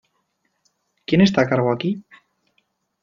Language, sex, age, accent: Spanish, male, 19-29, España: Norte peninsular (Asturias, Castilla y León, Cantabria, País Vasco, Navarra, Aragón, La Rioja, Guadalajara, Cuenca)